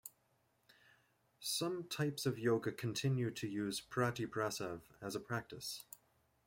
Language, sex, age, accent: English, male, 30-39, Canadian English